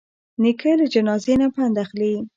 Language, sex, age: Pashto, female, under 19